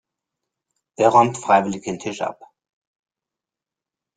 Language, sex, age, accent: German, male, 50-59, Deutschland Deutsch